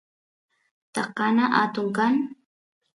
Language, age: Santiago del Estero Quichua, 30-39